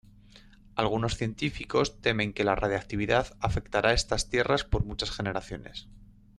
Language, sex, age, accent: Spanish, male, 40-49, España: Norte peninsular (Asturias, Castilla y León, Cantabria, País Vasco, Navarra, Aragón, La Rioja, Guadalajara, Cuenca)